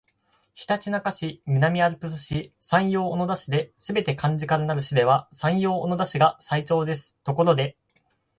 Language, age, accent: Japanese, 19-29, 標準語